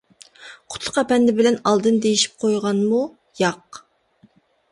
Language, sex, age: Uyghur, female, 19-29